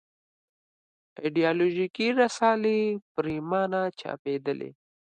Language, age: Pashto, 30-39